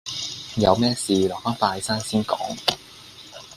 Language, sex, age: Cantonese, male, 19-29